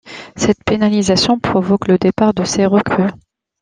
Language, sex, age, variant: French, female, 30-39, Français de métropole